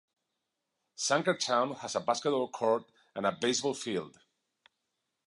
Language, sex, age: English, male, 40-49